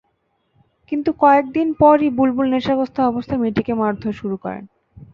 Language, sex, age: Bengali, female, 19-29